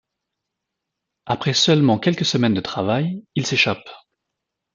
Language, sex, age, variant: French, male, 30-39, Français de métropole